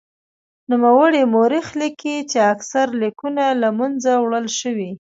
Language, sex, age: Pashto, female, 19-29